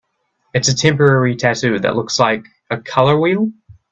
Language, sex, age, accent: English, male, 19-29, New Zealand English